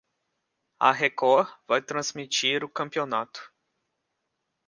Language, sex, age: Portuguese, male, 19-29